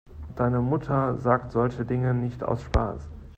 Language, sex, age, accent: German, male, 30-39, Deutschland Deutsch